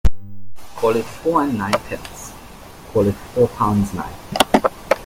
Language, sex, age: English, male, 19-29